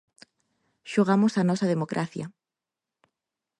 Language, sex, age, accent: Galician, female, 19-29, Oriental (común en zona oriental)